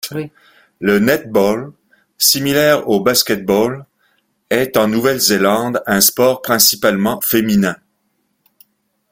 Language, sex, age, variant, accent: French, male, 60-69, Français d'Amérique du Nord, Français du Canada